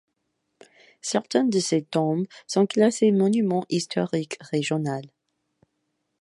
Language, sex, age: French, female, 19-29